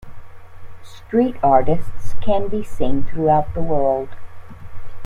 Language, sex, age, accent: English, female, 70-79, United States English